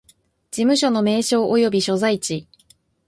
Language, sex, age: Japanese, female, 19-29